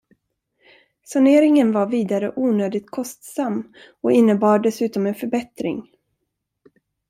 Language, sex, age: Swedish, female, 40-49